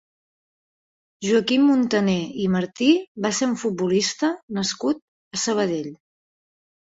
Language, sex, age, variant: Catalan, female, 40-49, Central